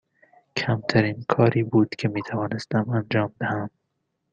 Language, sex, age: Persian, male, 19-29